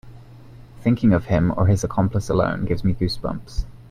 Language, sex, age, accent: English, male, 19-29, England English